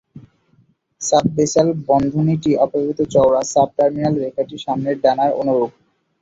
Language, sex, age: Bengali, male, 19-29